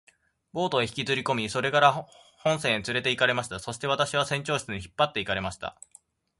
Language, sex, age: Japanese, male, 19-29